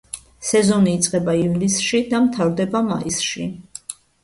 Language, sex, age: Georgian, female, 50-59